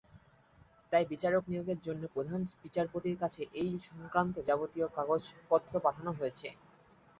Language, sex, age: Bengali, male, 19-29